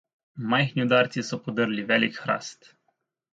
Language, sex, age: Slovenian, male, 19-29